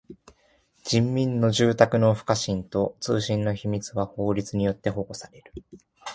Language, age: Japanese, 19-29